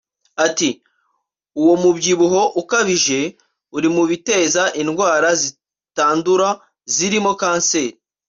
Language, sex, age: Kinyarwanda, male, 19-29